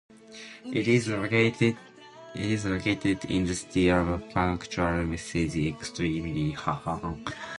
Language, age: English, under 19